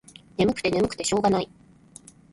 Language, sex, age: Japanese, female, 30-39